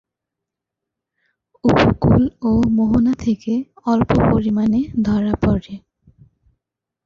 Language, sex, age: Bengali, female, 19-29